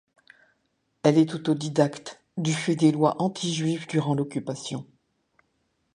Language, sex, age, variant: French, female, 60-69, Français de métropole